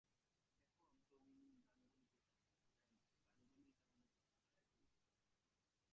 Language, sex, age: Bengali, male, under 19